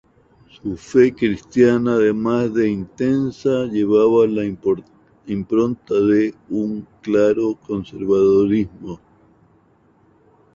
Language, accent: Spanish, Andino-Pacífico: Colombia, Perú, Ecuador, oeste de Bolivia y Venezuela andina